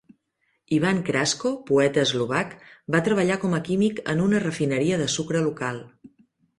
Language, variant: Catalan, Central